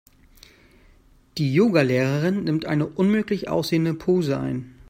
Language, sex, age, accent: German, male, 30-39, Deutschland Deutsch